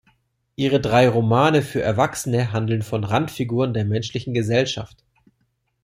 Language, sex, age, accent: German, male, 40-49, Deutschland Deutsch